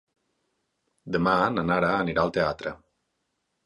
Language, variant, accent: Catalan, Nord-Occidental, Ebrenc